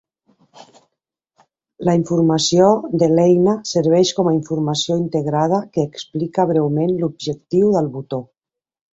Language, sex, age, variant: Catalan, female, 40-49, Central